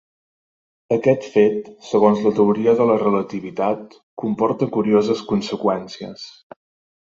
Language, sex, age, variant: Catalan, male, 30-39, Central